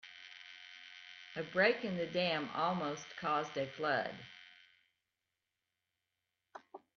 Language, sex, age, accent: English, female, 60-69, United States English